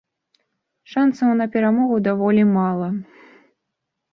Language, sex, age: Belarusian, female, 19-29